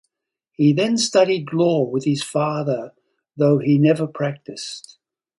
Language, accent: English, Australian English